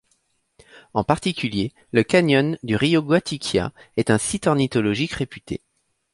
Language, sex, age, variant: French, male, 30-39, Français de métropole